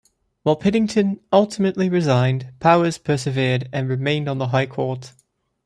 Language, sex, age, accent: English, male, 19-29, England English